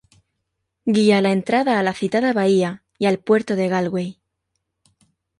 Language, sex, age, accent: Spanish, female, 19-29, España: Sur peninsular (Andalucia, Extremadura, Murcia)